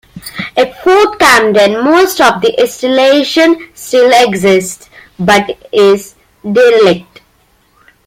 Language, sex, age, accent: English, female, under 19, India and South Asia (India, Pakistan, Sri Lanka)